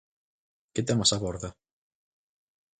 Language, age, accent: Galician, under 19, Atlántico (seseo e gheada)